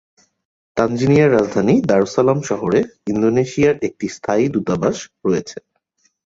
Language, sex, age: Bengali, male, 30-39